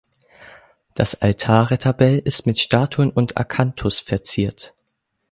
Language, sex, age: German, male, under 19